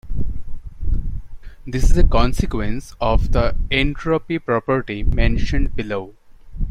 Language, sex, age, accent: English, male, 19-29, India and South Asia (India, Pakistan, Sri Lanka)